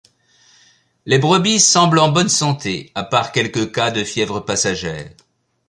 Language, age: French, 70-79